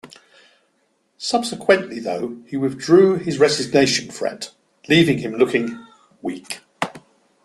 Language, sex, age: English, male, 60-69